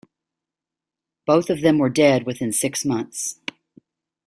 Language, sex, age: English, female, 60-69